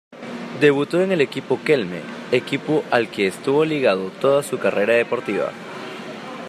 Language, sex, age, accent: Spanish, male, 19-29, Andino-Pacífico: Colombia, Perú, Ecuador, oeste de Bolivia y Venezuela andina